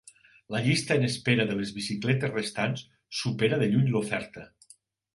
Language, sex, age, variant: Catalan, male, 50-59, Nord-Occidental